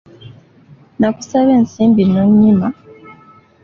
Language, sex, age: Ganda, female, 19-29